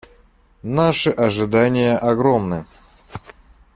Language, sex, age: Russian, male, 40-49